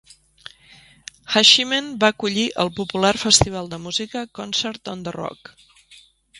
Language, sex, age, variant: Catalan, female, 40-49, Central